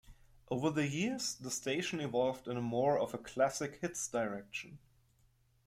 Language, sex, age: English, male, 30-39